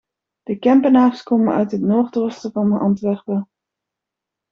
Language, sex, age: Dutch, female, 30-39